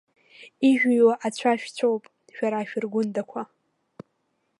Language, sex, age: Abkhazian, female, under 19